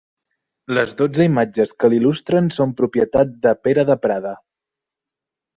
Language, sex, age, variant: Catalan, male, 30-39, Central